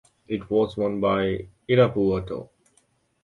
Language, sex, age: English, male, 19-29